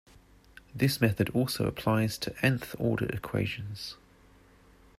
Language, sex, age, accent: English, male, 30-39, England English